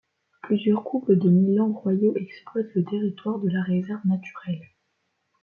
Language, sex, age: French, female, under 19